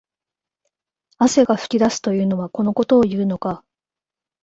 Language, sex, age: Japanese, female, 19-29